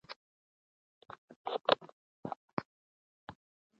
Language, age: Pashto, 19-29